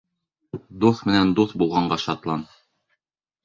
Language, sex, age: Bashkir, male, 30-39